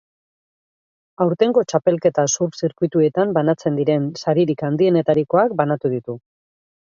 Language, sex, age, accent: Basque, female, 40-49, Mendebalekoa (Araba, Bizkaia, Gipuzkoako mendebaleko herri batzuk)